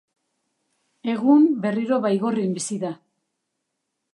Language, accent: Basque, Mendebalekoa (Araba, Bizkaia, Gipuzkoako mendebaleko herri batzuk)